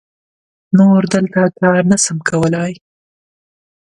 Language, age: Pashto, 19-29